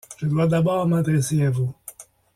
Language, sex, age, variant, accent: French, male, 40-49, Français d'Amérique du Nord, Français du Canada